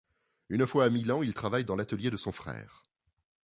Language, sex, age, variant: French, male, 40-49, Français de métropole